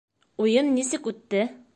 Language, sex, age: Bashkir, female, 19-29